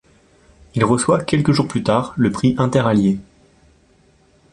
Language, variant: French, Français de métropole